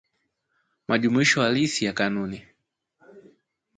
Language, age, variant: Swahili, 19-29, Kiswahili cha Bara ya Tanzania